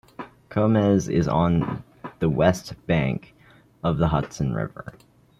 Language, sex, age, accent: English, male, under 19, United States English